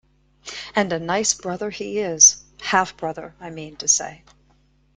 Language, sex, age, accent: English, female, 50-59, United States English